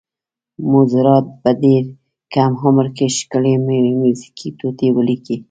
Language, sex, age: Pashto, female, 50-59